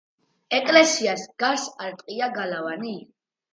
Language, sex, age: Georgian, female, 50-59